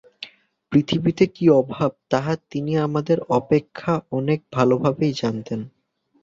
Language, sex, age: Bengali, male, 19-29